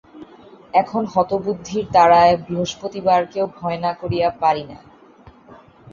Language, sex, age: Bengali, female, 19-29